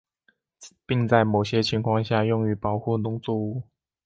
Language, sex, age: Chinese, male, 19-29